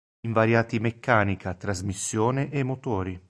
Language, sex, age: Italian, male, 40-49